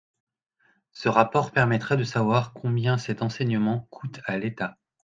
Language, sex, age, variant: French, male, 40-49, Français de métropole